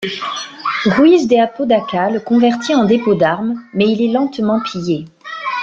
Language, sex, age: French, female, 40-49